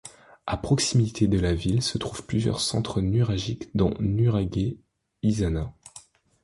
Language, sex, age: French, male, 19-29